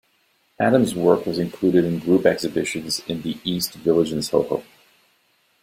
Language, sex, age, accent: English, male, 40-49, Canadian English